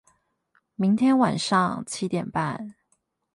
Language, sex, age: Chinese, female, 30-39